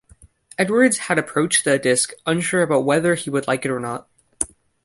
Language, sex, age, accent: English, male, under 19, United States English; England English